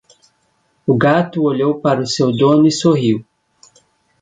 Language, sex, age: Portuguese, male, 19-29